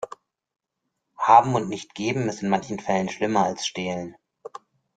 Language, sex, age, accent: German, male, 50-59, Deutschland Deutsch